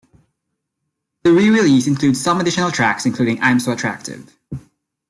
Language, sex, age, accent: English, male, 19-29, Filipino